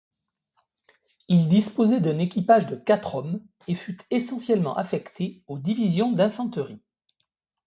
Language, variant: French, Français de métropole